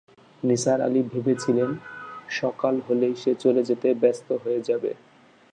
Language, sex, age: Bengali, male, 19-29